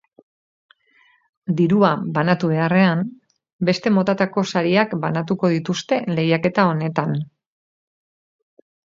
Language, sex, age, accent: Basque, female, 50-59, Mendebalekoa (Araba, Bizkaia, Gipuzkoako mendebaleko herri batzuk)